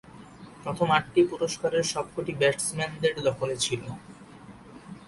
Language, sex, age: Bengali, male, 19-29